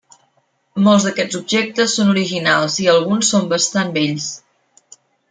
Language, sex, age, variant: Catalan, female, 30-39, Central